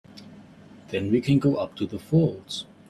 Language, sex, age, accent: English, male, 30-39, England English